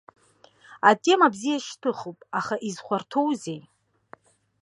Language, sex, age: Abkhazian, female, 40-49